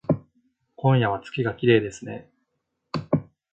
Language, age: Japanese, 19-29